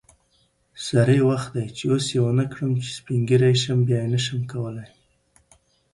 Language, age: Pashto, 19-29